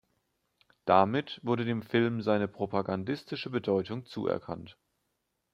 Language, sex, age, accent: German, male, 19-29, Deutschland Deutsch